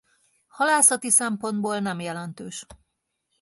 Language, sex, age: Hungarian, female, 40-49